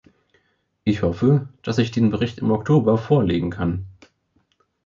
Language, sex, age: German, male, 19-29